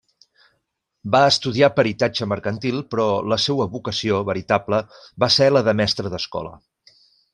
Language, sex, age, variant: Catalan, male, 40-49, Central